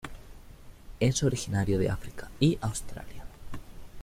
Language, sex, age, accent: Spanish, male, 19-29, España: Sur peninsular (Andalucia, Extremadura, Murcia)